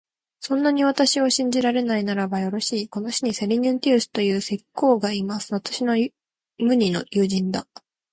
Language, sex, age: Japanese, female, 19-29